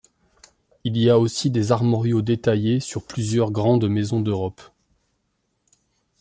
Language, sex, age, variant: French, male, 30-39, Français de métropole